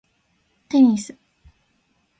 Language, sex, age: Japanese, female, under 19